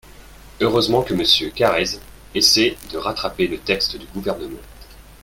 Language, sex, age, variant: French, male, 30-39, Français de métropole